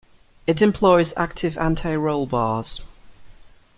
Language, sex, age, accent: English, male, 19-29, England English